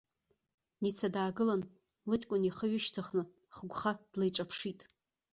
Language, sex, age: Abkhazian, female, 30-39